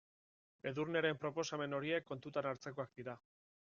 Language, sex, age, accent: Basque, male, 30-39, Erdialdekoa edo Nafarra (Gipuzkoa, Nafarroa)